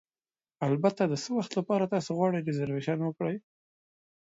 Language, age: Pashto, 19-29